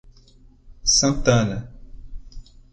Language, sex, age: Portuguese, male, 50-59